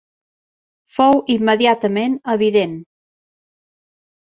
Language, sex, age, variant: Catalan, female, 40-49, Central